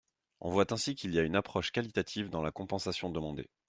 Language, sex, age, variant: French, male, 30-39, Français de métropole